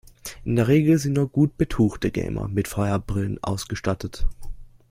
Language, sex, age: German, male, under 19